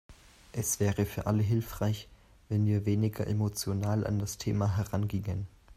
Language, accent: German, Deutschland Deutsch